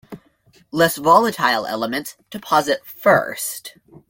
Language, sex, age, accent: English, male, under 19, Canadian English